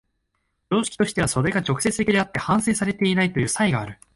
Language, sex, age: Japanese, male, 19-29